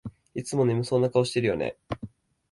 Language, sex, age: Japanese, male, 19-29